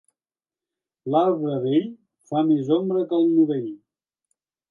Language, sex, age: Catalan, male, 70-79